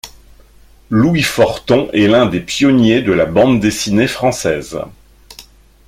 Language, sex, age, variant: French, male, 50-59, Français de métropole